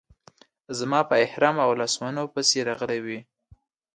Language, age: Pashto, under 19